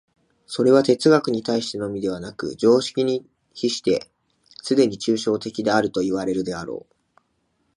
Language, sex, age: Japanese, male, 19-29